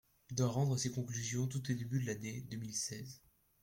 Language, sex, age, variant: French, male, under 19, Français de métropole